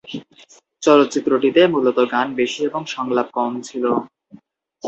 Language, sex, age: Bengali, male, 19-29